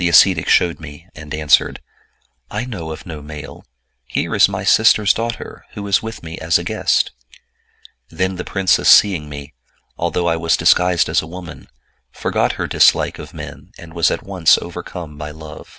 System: none